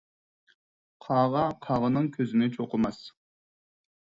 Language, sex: Uyghur, male